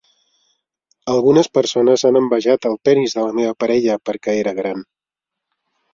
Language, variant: Catalan, Central